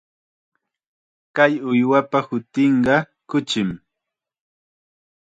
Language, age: Chiquián Ancash Quechua, 19-29